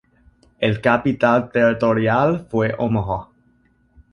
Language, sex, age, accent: Spanish, male, 19-29, América central